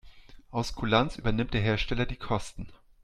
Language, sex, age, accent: German, male, 40-49, Deutschland Deutsch